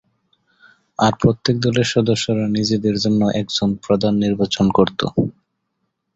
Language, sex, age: Bengali, male, 30-39